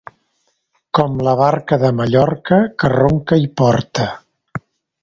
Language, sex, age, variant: Catalan, male, 50-59, Central